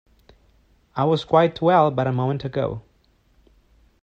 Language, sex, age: English, male, 19-29